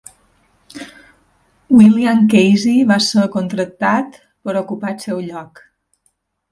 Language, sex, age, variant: Catalan, female, 40-49, Balear